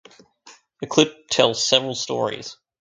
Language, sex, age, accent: English, male, 19-29, Australian English